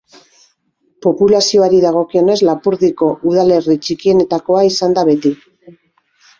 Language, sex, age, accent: Basque, female, 50-59, Mendebalekoa (Araba, Bizkaia, Gipuzkoako mendebaleko herri batzuk)